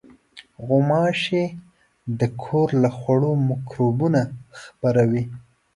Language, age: Pashto, 19-29